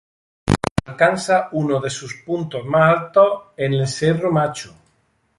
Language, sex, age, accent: Spanish, male, 19-29, España: Sur peninsular (Andalucia, Extremadura, Murcia)